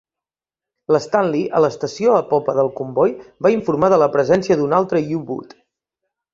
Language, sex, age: Catalan, male, 30-39